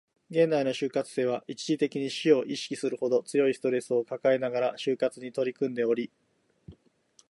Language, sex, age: Japanese, male, 40-49